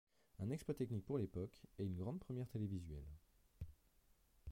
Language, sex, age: French, male, 30-39